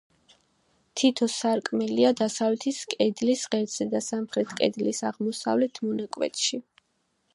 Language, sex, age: Georgian, female, 19-29